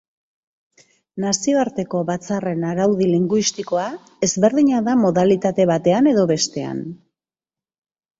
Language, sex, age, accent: Basque, female, 50-59, Mendebalekoa (Araba, Bizkaia, Gipuzkoako mendebaleko herri batzuk)